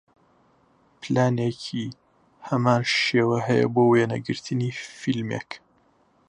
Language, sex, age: Central Kurdish, male, 19-29